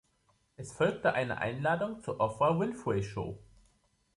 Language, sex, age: German, male, 19-29